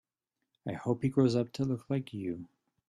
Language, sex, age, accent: English, male, 30-39, Canadian English